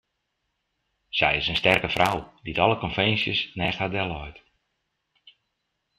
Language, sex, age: Western Frisian, male, 50-59